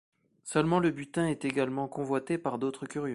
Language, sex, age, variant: French, male, 30-39, Français de métropole